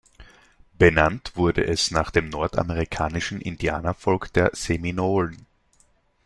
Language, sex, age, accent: German, male, 19-29, Österreichisches Deutsch